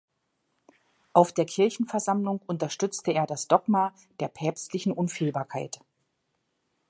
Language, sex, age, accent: German, female, 40-49, Deutschland Deutsch